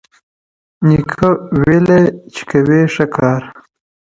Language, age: Pashto, 19-29